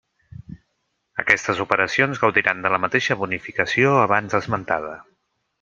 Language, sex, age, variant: Catalan, male, 50-59, Central